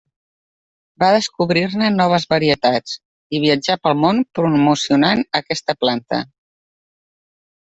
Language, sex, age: Catalan, female, 40-49